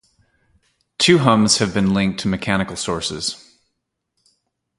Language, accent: English, United States English